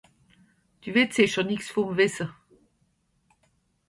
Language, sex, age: Swiss German, female, 60-69